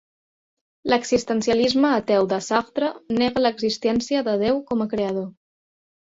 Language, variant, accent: Catalan, Central, Barceloní